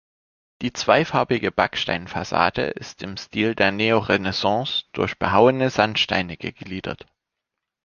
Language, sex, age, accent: German, male, 30-39, Deutschland Deutsch